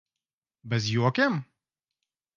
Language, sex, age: Latvian, male, 40-49